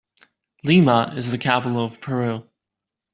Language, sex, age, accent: English, male, 19-29, United States English